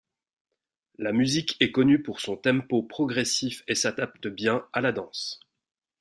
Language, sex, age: French, male, 40-49